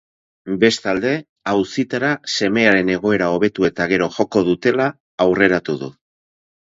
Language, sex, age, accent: Basque, male, 50-59, Erdialdekoa edo Nafarra (Gipuzkoa, Nafarroa)